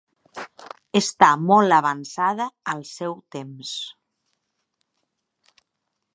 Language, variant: Catalan, Nord-Occidental